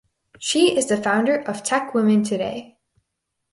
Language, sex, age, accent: English, female, under 19, United States English